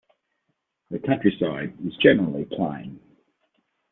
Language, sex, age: English, male, 40-49